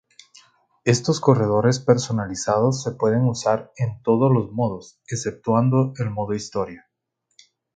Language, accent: Spanish, América central